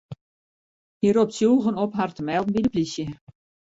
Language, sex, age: Western Frisian, female, 50-59